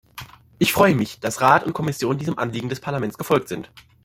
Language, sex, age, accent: German, male, under 19, Deutschland Deutsch